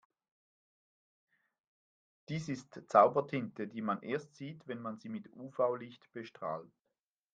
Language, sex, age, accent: German, male, 50-59, Schweizerdeutsch